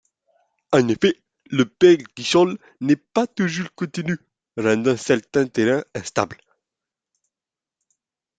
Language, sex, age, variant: French, male, under 19, Français de métropole